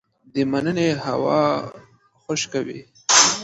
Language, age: Pashto, 19-29